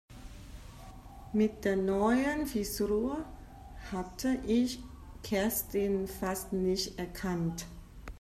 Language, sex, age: German, female, 40-49